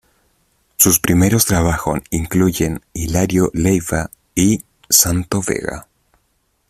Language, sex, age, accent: Spanish, male, 19-29, Chileno: Chile, Cuyo